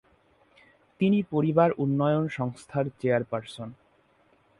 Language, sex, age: Bengali, male, under 19